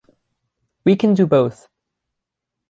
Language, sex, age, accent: English, male, under 19, United States English; England English